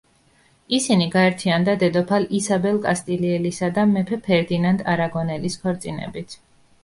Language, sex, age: Georgian, female, 30-39